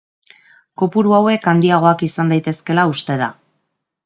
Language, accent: Basque, Mendebalekoa (Araba, Bizkaia, Gipuzkoako mendebaleko herri batzuk)